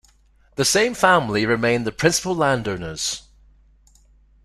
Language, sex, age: English, male, 40-49